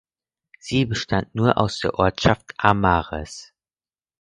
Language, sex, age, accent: German, male, under 19, Deutschland Deutsch